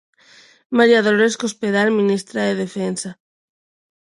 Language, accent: Galician, Neofalante